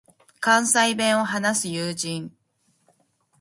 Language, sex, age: Japanese, female, 40-49